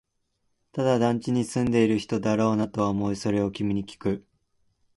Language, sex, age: Japanese, male, 19-29